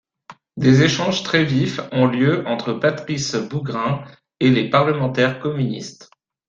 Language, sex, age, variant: French, male, 19-29, Français de métropole